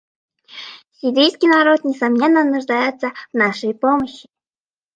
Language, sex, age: Russian, female, under 19